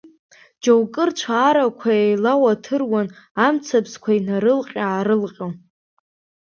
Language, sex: Abkhazian, female